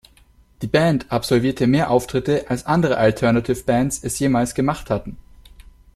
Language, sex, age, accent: German, male, 19-29, Deutschland Deutsch